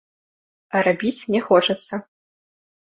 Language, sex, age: Belarusian, female, under 19